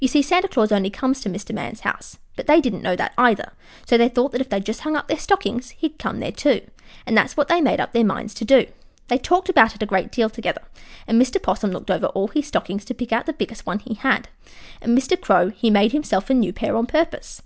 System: none